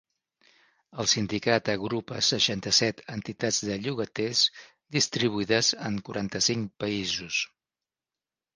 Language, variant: Catalan, Central